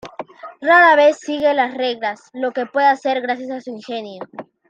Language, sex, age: Spanish, female, 30-39